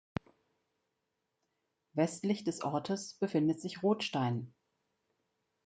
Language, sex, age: German, female, 50-59